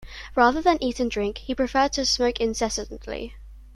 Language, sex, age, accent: English, female, under 19, England English